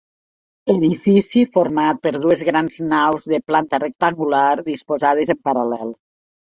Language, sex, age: Catalan, female, 60-69